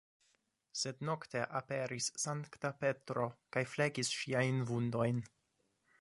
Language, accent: Esperanto, Internacia